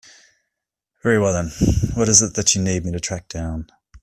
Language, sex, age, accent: English, male, 30-39, Australian English